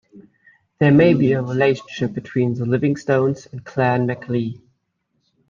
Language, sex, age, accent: English, male, 19-29, United States English